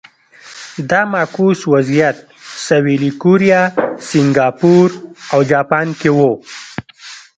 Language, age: Pashto, 30-39